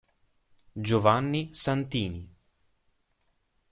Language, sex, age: Italian, male, under 19